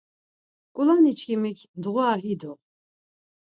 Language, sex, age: Laz, female, 40-49